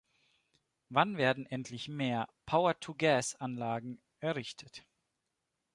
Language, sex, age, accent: German, male, 30-39, Deutschland Deutsch